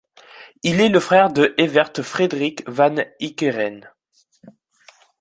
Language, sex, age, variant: French, male, 19-29, Français de métropole